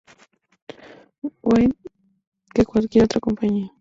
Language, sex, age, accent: Spanish, female, 19-29, México